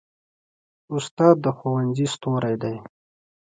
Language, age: Pashto, 19-29